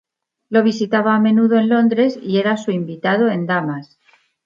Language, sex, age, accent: Spanish, female, 50-59, España: Centro-Sur peninsular (Madrid, Toledo, Castilla-La Mancha)